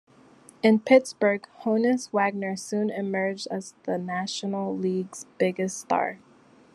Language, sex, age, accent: English, female, 19-29, United States English